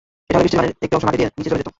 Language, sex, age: Bengali, male, under 19